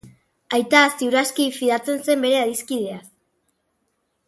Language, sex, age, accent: Basque, female, under 19, Erdialdekoa edo Nafarra (Gipuzkoa, Nafarroa)